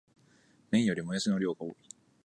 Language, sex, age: Japanese, male, 19-29